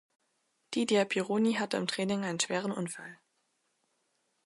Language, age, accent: German, under 19, Deutschland Deutsch